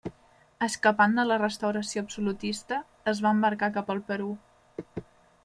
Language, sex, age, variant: Catalan, female, 19-29, Central